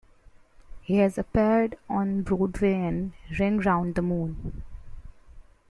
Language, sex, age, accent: English, female, 19-29, India and South Asia (India, Pakistan, Sri Lanka)